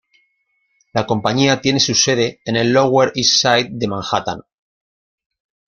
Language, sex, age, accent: Spanish, male, 50-59, España: Norte peninsular (Asturias, Castilla y León, Cantabria, País Vasco, Navarra, Aragón, La Rioja, Guadalajara, Cuenca)